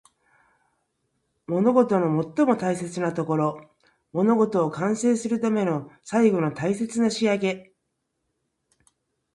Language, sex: Japanese, female